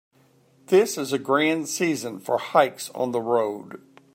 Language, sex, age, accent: English, male, 60-69, United States English